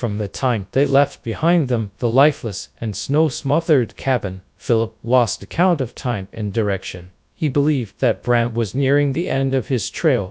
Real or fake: fake